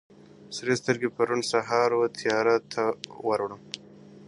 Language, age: Pashto, 19-29